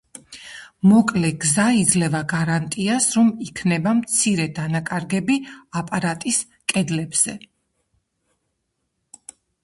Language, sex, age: Georgian, female, 50-59